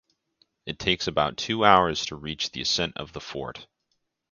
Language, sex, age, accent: English, male, 19-29, United States English